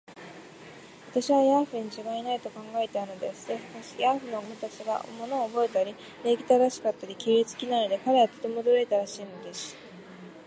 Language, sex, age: Japanese, female, 19-29